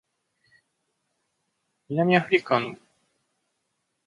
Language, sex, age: Japanese, male, 30-39